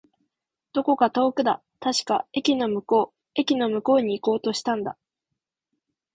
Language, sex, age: Japanese, female, under 19